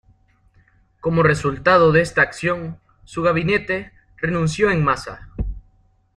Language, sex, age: Spanish, male, 19-29